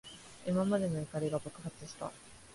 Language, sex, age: Japanese, female, 19-29